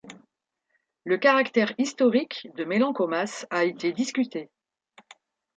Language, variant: French, Français de métropole